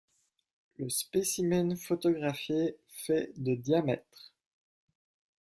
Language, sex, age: French, male, 19-29